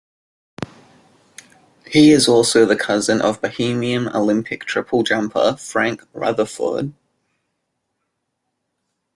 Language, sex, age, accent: English, male, 19-29, Australian English